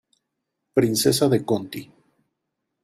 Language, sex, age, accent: Spanish, male, 40-49, México